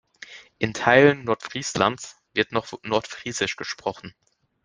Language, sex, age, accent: German, male, under 19, Deutschland Deutsch